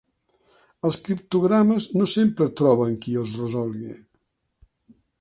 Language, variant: Catalan, Central